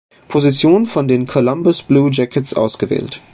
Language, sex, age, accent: German, male, 19-29, Deutschland Deutsch